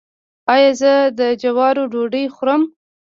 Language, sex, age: Pashto, female, 19-29